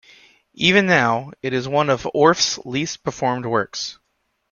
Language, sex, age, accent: English, male, 30-39, United States English